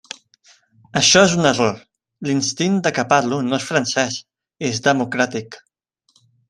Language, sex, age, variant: Catalan, male, 19-29, Central